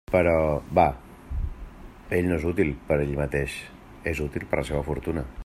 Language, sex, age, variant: Catalan, male, 40-49, Central